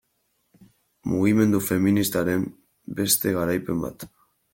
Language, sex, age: Basque, male, 19-29